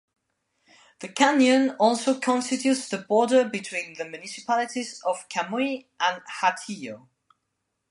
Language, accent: English, England English